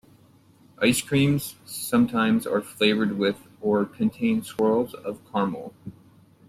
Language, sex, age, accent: English, male, 19-29, United States English